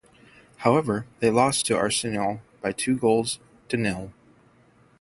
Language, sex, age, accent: English, male, 40-49, United States English; Irish English